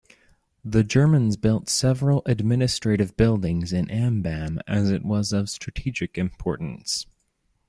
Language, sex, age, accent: English, male, 19-29, United States English